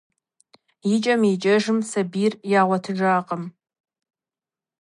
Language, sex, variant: Kabardian, female, Адыгэбзэ (Къэбэрдей, Кирил, Урысей)